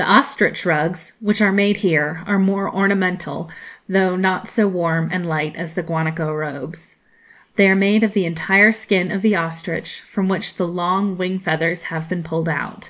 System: none